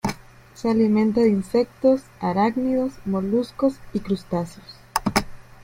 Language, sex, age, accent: Spanish, female, 19-29, México